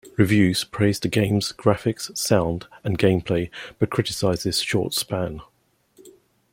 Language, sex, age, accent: English, male, 50-59, England English